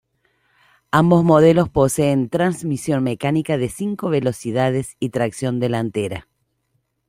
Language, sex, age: Spanish, female, 50-59